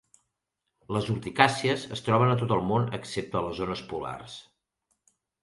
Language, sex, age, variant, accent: Catalan, male, 40-49, Central, tarragoní